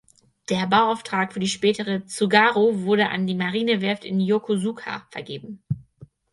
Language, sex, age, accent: German, female, 19-29, Deutschland Deutsch